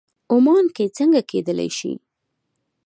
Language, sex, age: Pashto, female, 19-29